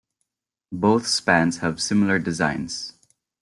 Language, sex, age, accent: English, male, 19-29, Filipino